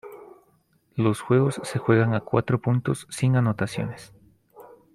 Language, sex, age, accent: Spanish, male, 30-39, Andino-Pacífico: Colombia, Perú, Ecuador, oeste de Bolivia y Venezuela andina